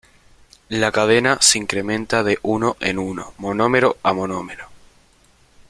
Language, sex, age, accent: Spanish, male, under 19, Rioplatense: Argentina, Uruguay, este de Bolivia, Paraguay